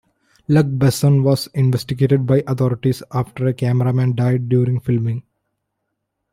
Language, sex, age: English, male, 19-29